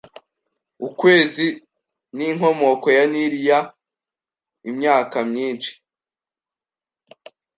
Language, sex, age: Kinyarwanda, male, 19-29